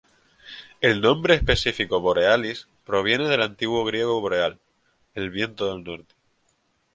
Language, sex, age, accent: Spanish, male, 19-29, España: Islas Canarias